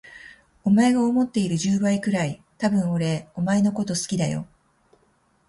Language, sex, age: Japanese, female, 40-49